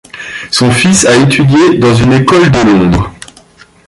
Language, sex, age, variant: French, male, 30-39, Français de métropole